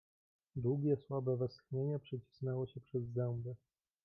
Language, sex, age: Polish, male, 19-29